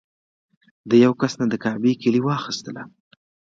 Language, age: Pashto, 19-29